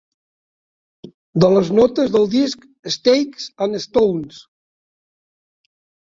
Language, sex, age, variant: Catalan, male, 60-69, Septentrional